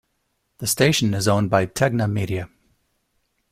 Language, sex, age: English, male, 60-69